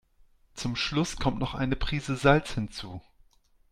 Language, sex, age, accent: German, male, 40-49, Deutschland Deutsch